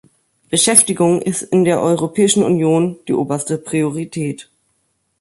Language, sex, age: German, male, under 19